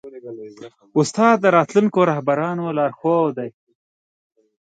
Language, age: Pashto, 19-29